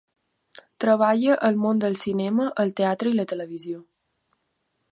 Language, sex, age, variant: Catalan, female, under 19, Balear